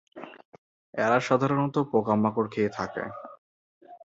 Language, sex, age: Bengali, male, under 19